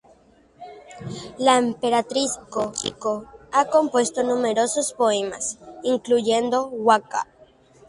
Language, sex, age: Spanish, female, under 19